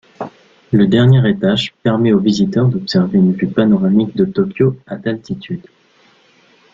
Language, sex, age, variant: French, male, 19-29, Français de métropole